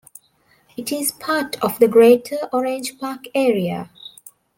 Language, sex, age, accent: English, female, 19-29, India and South Asia (India, Pakistan, Sri Lanka)